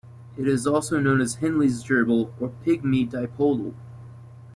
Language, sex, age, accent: English, female, 19-29, United States English